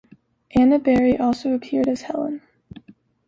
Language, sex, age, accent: English, female, 19-29, United States English